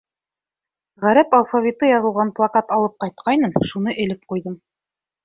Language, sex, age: Bashkir, female, 19-29